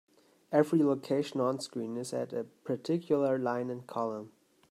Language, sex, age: English, male, 19-29